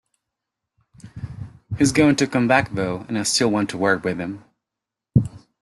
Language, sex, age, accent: English, male, 30-39, United States English